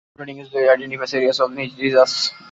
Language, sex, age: English, male, 19-29